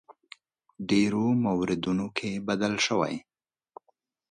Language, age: Pashto, 50-59